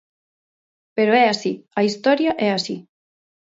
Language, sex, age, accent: Galician, female, 19-29, Normativo (estándar)